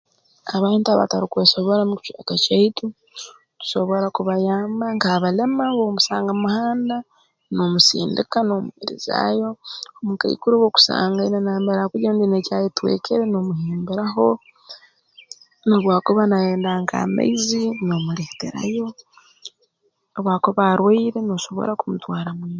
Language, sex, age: Tooro, female, 30-39